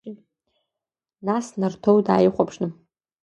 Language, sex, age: Abkhazian, female, under 19